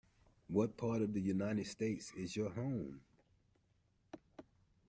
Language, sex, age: English, male, 50-59